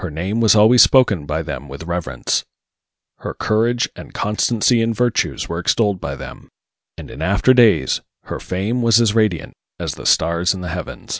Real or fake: real